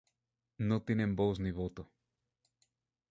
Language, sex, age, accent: Spanish, male, 19-29, México